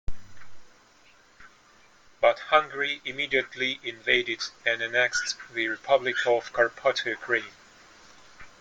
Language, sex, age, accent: English, male, 40-49, England English